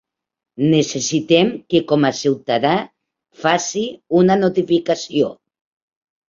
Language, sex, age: Catalan, female, 60-69